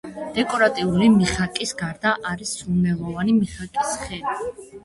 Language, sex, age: Georgian, female, under 19